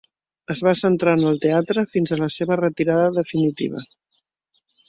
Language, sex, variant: Catalan, female, Central